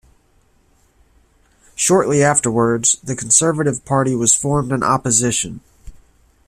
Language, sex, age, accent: English, male, 30-39, United States English